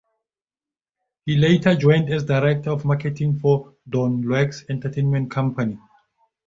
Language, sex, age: English, male, 50-59